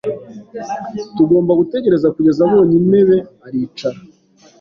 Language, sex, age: Kinyarwanda, male, 19-29